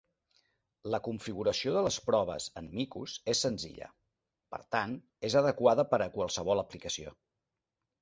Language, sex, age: Catalan, male, 50-59